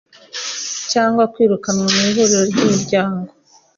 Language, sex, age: Kinyarwanda, female, 40-49